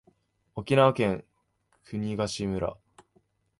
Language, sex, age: Japanese, male, 19-29